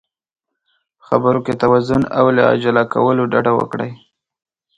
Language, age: Pashto, 19-29